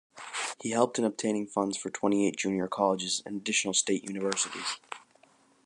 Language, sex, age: English, male, under 19